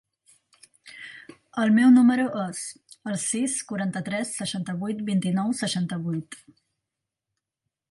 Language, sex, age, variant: Catalan, female, 40-49, Central